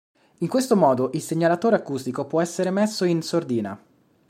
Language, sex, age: Italian, male, 30-39